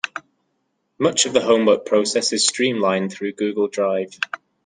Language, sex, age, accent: English, male, 19-29, England English